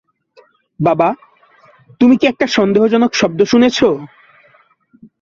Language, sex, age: Bengali, male, 19-29